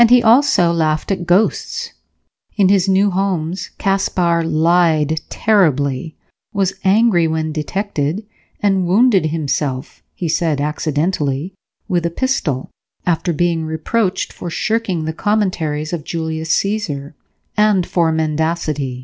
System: none